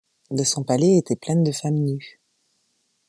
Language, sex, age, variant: French, female, 40-49, Français de métropole